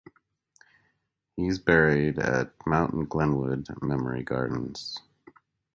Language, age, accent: English, 40-49, United States English